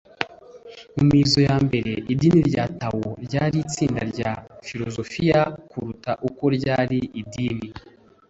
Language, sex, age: Kinyarwanda, male, 19-29